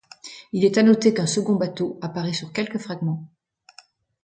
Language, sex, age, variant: French, female, 60-69, Français de métropole